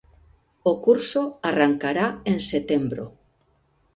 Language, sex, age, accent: Galician, female, 50-59, Oriental (común en zona oriental)